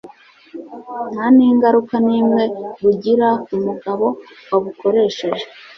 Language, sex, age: Kinyarwanda, female, 30-39